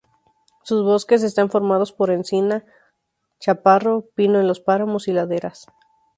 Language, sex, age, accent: Spanish, female, 19-29, México